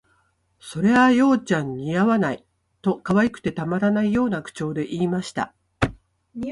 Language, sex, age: Japanese, female, 60-69